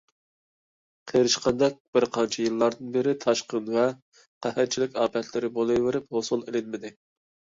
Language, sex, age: Uyghur, male, 30-39